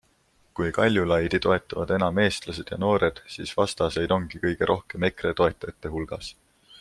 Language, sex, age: Estonian, male, 19-29